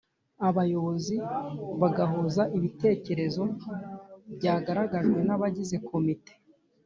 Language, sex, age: Kinyarwanda, male, 30-39